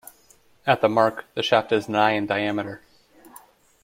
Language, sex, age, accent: English, male, 30-39, United States English